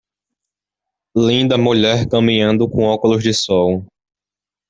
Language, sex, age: Portuguese, male, under 19